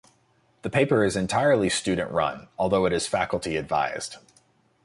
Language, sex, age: English, male, 19-29